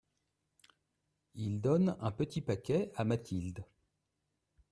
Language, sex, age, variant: French, male, 50-59, Français de métropole